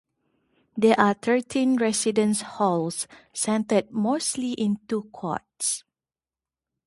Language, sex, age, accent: English, female, 30-39, Malaysian English